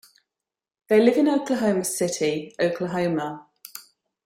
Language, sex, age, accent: English, female, 40-49, England English